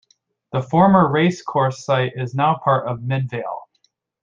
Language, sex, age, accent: English, male, 19-29, United States English